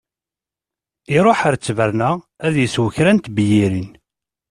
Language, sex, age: Kabyle, male, 40-49